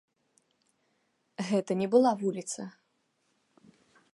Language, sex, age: Belarusian, female, 19-29